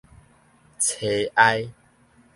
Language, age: Min Nan Chinese, 19-29